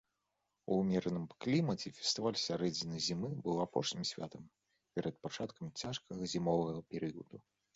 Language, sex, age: Belarusian, male, 30-39